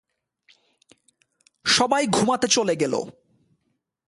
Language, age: Bengali, 19-29